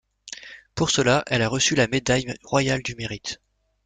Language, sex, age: French, male, 40-49